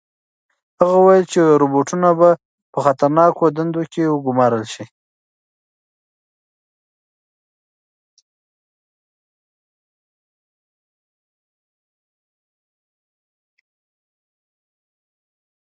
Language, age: Pashto, 19-29